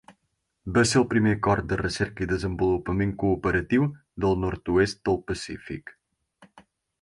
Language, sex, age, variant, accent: Catalan, male, 19-29, Central, central